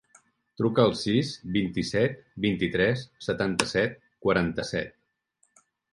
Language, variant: Catalan, Central